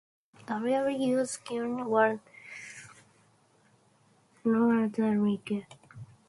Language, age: English, 19-29